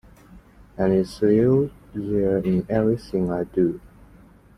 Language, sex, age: English, male, 19-29